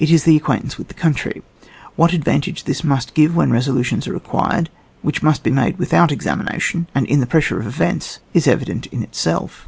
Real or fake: real